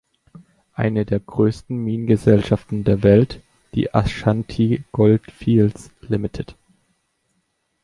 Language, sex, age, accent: German, male, 19-29, Deutschland Deutsch